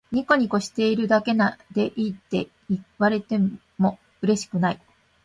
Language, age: Japanese, 50-59